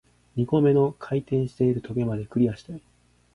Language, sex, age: Japanese, male, 19-29